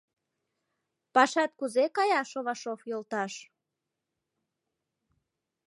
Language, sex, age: Mari, female, 19-29